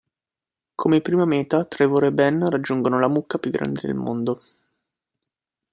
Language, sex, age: Italian, male, 19-29